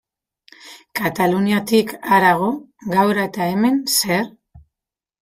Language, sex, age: Basque, female, 30-39